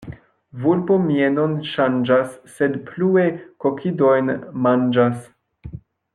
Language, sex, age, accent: Esperanto, male, 19-29, Internacia